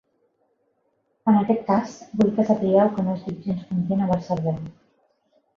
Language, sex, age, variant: Catalan, female, 19-29, Central